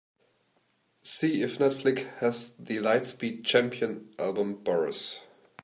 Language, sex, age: English, male, 30-39